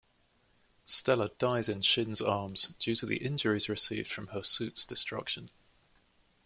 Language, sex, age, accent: English, male, 19-29, England English